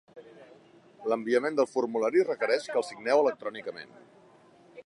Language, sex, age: Catalan, male, 50-59